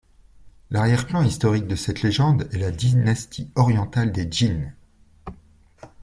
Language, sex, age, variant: French, male, 40-49, Français de métropole